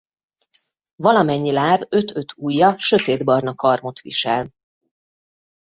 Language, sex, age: Hungarian, female, 30-39